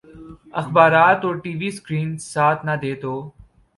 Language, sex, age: Urdu, male, 19-29